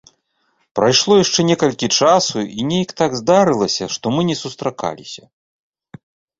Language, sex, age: Belarusian, male, 40-49